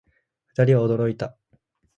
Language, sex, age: Japanese, male, 19-29